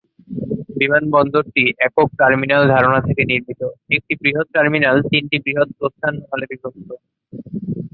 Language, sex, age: Bengali, male, 19-29